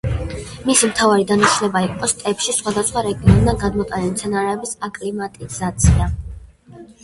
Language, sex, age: Georgian, female, under 19